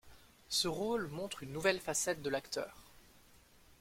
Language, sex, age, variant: French, male, 19-29, Français de métropole